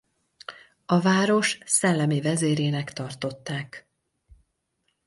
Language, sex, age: Hungarian, female, 40-49